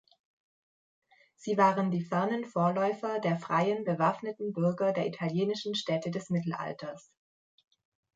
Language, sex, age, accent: German, female, 19-29, Deutschland Deutsch